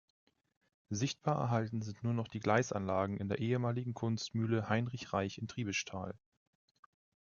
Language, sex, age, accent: German, male, 30-39, Deutschland Deutsch